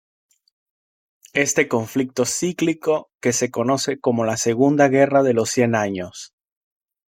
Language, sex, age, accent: Spanish, male, 30-39, Caribe: Cuba, Venezuela, Puerto Rico, República Dominicana, Panamá, Colombia caribeña, México caribeño, Costa del golfo de México